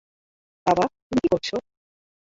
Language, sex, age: Bengali, female, 19-29